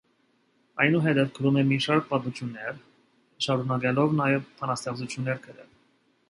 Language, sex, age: Armenian, male, 19-29